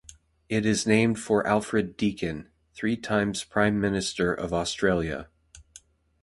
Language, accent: English, United States English